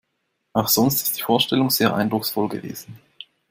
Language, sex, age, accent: German, male, 19-29, Schweizerdeutsch